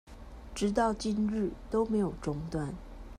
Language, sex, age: Chinese, female, 30-39